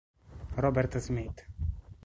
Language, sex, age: Italian, male, 30-39